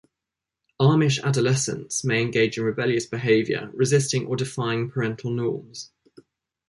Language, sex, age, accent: English, male, 19-29, England English